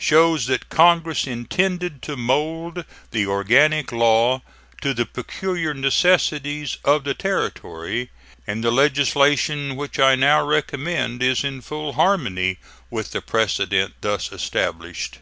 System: none